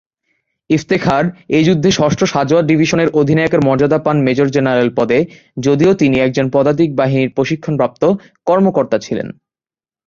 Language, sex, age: Bengali, male, 19-29